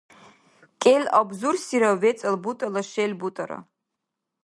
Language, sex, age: Dargwa, female, 19-29